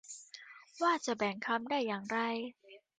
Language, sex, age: Thai, female, 19-29